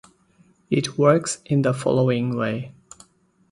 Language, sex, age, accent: English, male, 19-29, India and South Asia (India, Pakistan, Sri Lanka)